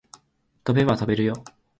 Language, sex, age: Japanese, male, under 19